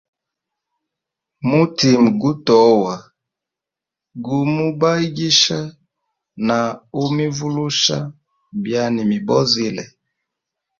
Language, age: Hemba, 19-29